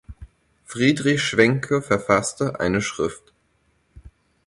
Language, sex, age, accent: German, male, 19-29, Deutschland Deutsch